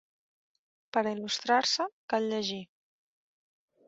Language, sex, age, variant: Catalan, female, 30-39, Central